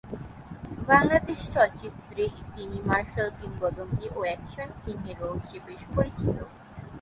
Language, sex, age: Bengali, female, 19-29